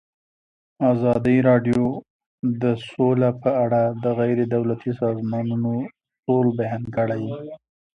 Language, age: Pashto, 19-29